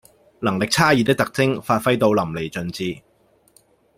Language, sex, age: Cantonese, male, 30-39